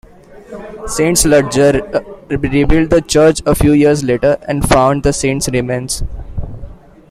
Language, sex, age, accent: English, male, 19-29, India and South Asia (India, Pakistan, Sri Lanka)